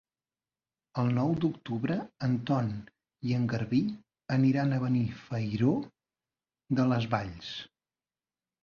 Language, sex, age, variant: Catalan, male, 40-49, Central